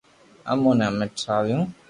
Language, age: Loarki, 40-49